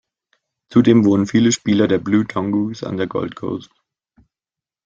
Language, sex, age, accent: German, male, 19-29, Deutschland Deutsch